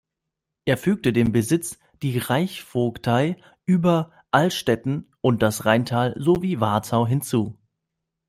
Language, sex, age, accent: German, male, 19-29, Deutschland Deutsch